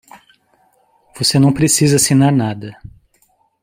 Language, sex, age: Portuguese, male, 40-49